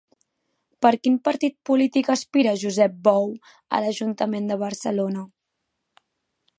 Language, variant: Catalan, Central